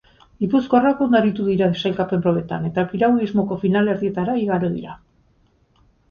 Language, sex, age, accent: Basque, female, 50-59, Erdialdekoa edo Nafarra (Gipuzkoa, Nafarroa)